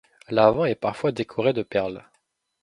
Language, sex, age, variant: French, male, 19-29, Français de métropole